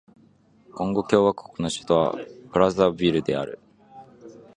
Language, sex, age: Japanese, male, 19-29